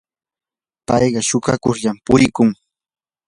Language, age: Yanahuanca Pasco Quechua, 19-29